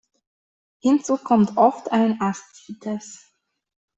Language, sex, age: German, female, 19-29